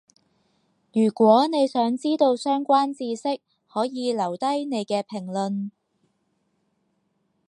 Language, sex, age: Cantonese, female, 19-29